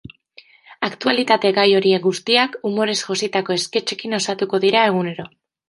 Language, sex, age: Basque, female, 19-29